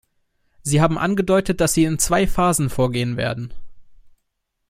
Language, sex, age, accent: German, male, 19-29, Deutschland Deutsch